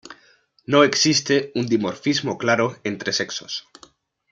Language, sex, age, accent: Spanish, male, 19-29, España: Norte peninsular (Asturias, Castilla y León, Cantabria, País Vasco, Navarra, Aragón, La Rioja, Guadalajara, Cuenca)